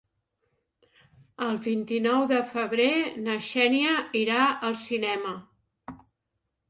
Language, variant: Catalan, Central